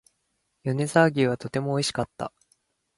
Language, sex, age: Japanese, male, 19-29